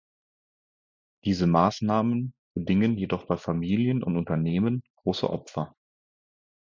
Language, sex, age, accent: German, male, 30-39, Deutschland Deutsch